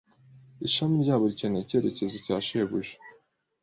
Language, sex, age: Kinyarwanda, male, 19-29